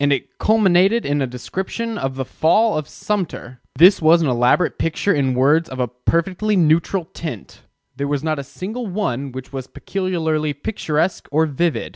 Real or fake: real